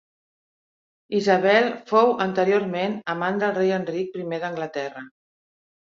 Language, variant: Catalan, Central